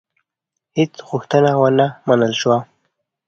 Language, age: Pashto, under 19